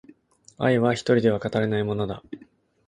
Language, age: Japanese, 19-29